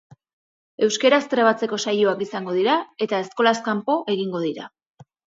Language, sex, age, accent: Basque, female, 40-49, Erdialdekoa edo Nafarra (Gipuzkoa, Nafarroa)